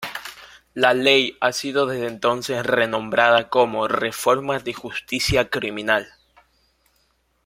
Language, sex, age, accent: Spanish, male, 19-29, América central